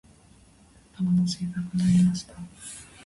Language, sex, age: Japanese, female, 19-29